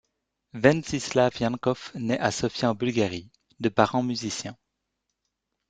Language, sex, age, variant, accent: French, male, 19-29, Français d'Europe, Français de Belgique